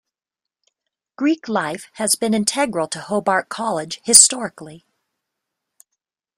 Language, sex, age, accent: English, female, 40-49, United States English